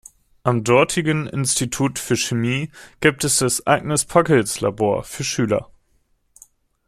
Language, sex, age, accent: German, male, 19-29, Deutschland Deutsch